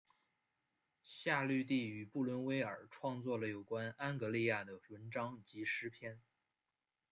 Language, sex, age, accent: Chinese, male, 19-29, 出生地：河南省